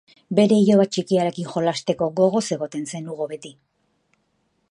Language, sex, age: Basque, female, 50-59